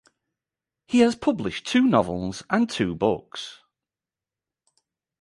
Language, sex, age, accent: English, male, 30-39, England English